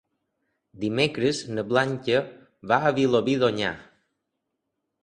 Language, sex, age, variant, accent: Catalan, male, 30-39, Balear, mallorquí